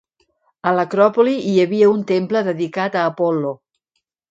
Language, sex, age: Catalan, female, 60-69